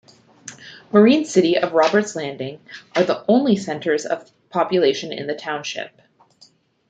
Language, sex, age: English, female, 30-39